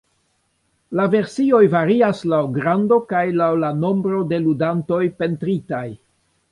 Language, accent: Esperanto, Internacia